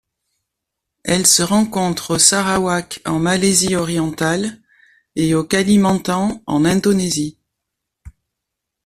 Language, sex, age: French, female, 60-69